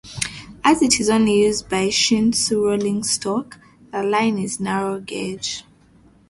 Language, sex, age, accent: English, female, 30-39, England English